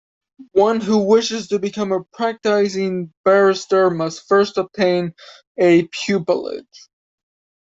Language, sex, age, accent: English, male, 19-29, United States English